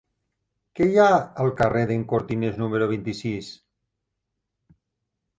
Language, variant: Catalan, Nord-Occidental